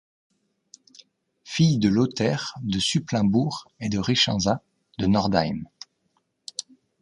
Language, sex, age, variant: French, male, 30-39, Français de métropole